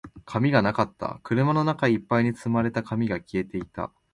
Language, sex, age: Japanese, male, 19-29